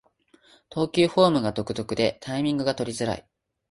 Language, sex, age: Japanese, male, 19-29